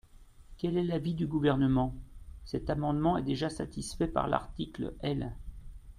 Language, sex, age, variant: French, male, 50-59, Français de métropole